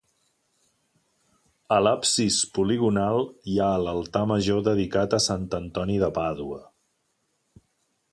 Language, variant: Catalan, Central